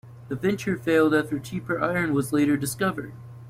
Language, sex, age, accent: English, female, 19-29, United States English